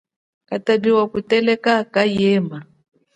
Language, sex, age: Chokwe, female, 40-49